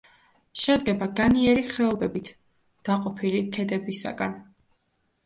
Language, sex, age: Georgian, female, under 19